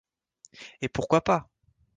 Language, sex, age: French, male, 19-29